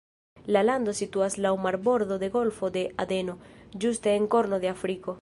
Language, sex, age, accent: Esperanto, female, under 19, Internacia